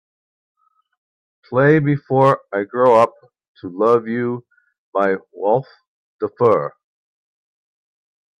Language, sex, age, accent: English, female, 50-59, United States English